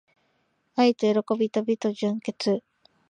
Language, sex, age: Japanese, female, 19-29